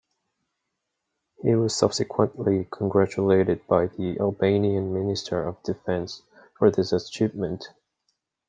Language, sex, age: English, male, 19-29